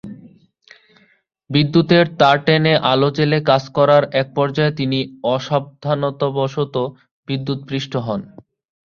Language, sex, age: Bengali, male, 19-29